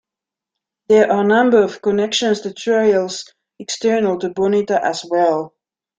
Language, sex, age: English, female, 40-49